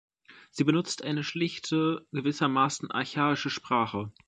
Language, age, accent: German, under 19, Deutschland Deutsch